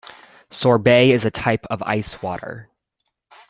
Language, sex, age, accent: English, male, 19-29, United States English